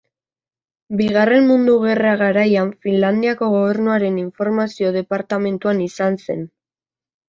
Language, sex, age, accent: Basque, female, under 19, Erdialdekoa edo Nafarra (Gipuzkoa, Nafarroa)